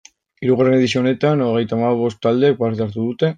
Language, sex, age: Basque, male, 19-29